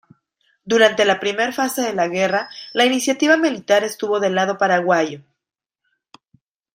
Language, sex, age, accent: Spanish, female, 30-39, México